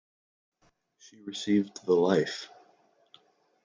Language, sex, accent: English, male, United States English